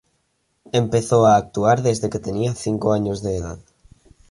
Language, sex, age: Spanish, male, under 19